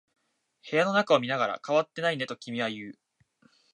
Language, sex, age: Japanese, male, 19-29